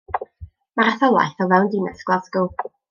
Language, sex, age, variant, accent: Welsh, female, 19-29, North-Eastern Welsh, Y Deyrnas Unedig Cymraeg